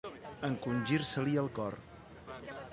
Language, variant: Catalan, Central